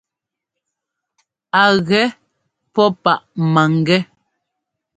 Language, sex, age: Ngomba, female, 40-49